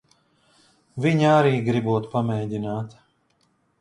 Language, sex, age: Latvian, male, 40-49